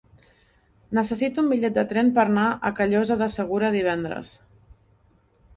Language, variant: Catalan, Central